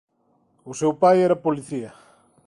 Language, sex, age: Galician, male, 40-49